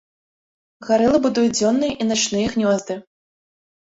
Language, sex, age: Belarusian, female, 30-39